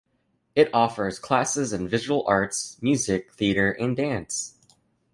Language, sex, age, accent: English, male, 19-29, United States English